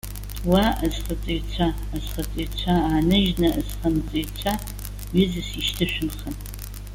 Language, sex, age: Abkhazian, female, 70-79